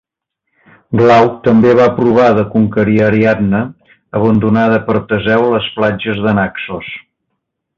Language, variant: Catalan, Central